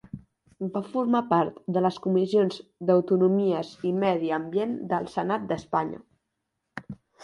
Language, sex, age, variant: Catalan, male, 19-29, Central